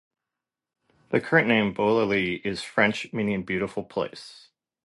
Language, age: English, 40-49